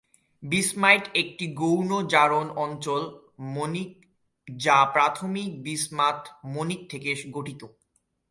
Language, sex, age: Bengali, male, 19-29